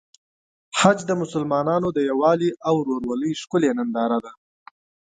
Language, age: Pashto, 19-29